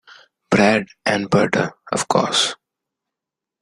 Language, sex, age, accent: English, male, 19-29, India and South Asia (India, Pakistan, Sri Lanka)